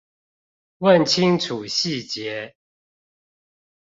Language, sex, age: Chinese, male, 50-59